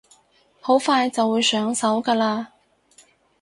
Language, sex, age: Cantonese, female, 19-29